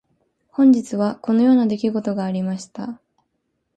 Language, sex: Japanese, female